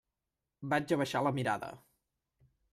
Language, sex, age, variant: Catalan, male, 19-29, Central